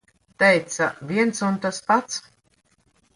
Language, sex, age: Latvian, female, 50-59